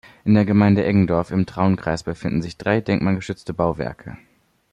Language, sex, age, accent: German, male, under 19, Deutschland Deutsch